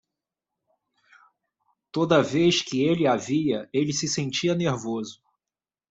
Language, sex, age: Portuguese, male, 40-49